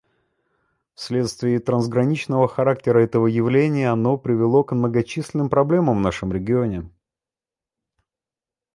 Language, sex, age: Russian, male, 30-39